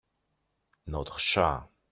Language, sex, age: French, male, 30-39